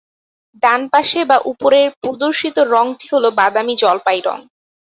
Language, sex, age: Bengali, female, 19-29